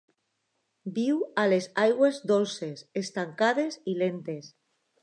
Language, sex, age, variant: Catalan, female, under 19, Alacantí